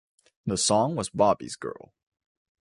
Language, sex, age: English, male, 19-29